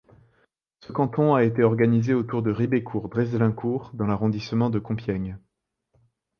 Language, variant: French, Français de métropole